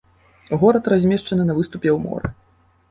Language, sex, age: Belarusian, male, 19-29